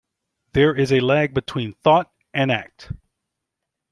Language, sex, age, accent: English, male, 50-59, United States English